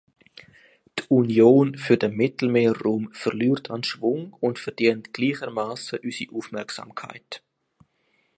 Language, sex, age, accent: German, male, 30-39, Schweizerdeutsch